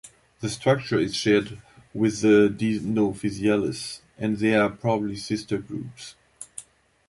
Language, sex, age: English, male, 40-49